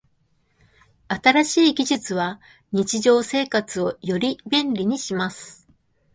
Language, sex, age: Japanese, female, 19-29